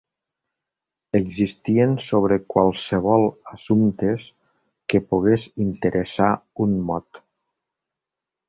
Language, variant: Catalan, Nord-Occidental